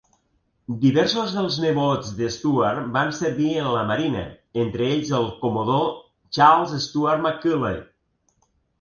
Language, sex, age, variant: Catalan, male, 50-59, Nord-Occidental